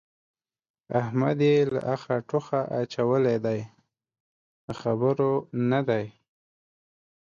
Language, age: Pashto, 19-29